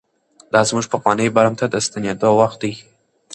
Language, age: Pashto, under 19